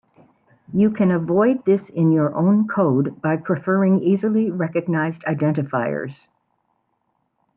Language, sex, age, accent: English, female, 70-79, Canadian English